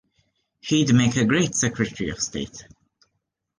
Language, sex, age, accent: English, male, 19-29, United States English